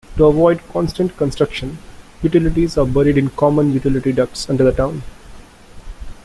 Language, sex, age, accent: English, male, 19-29, India and South Asia (India, Pakistan, Sri Lanka)